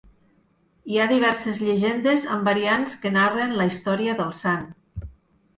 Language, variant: Catalan, Nord-Occidental